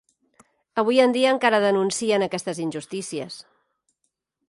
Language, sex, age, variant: Catalan, female, 40-49, Central